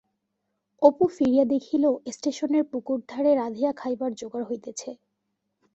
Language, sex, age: Bengali, female, 19-29